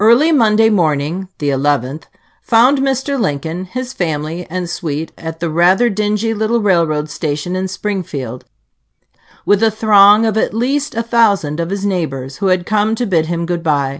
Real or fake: real